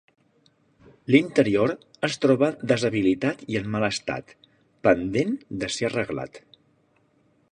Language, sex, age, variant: Catalan, male, 40-49, Central